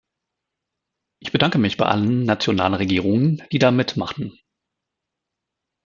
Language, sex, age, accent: German, male, 30-39, Deutschland Deutsch